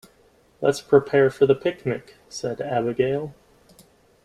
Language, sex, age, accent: English, male, 19-29, United States English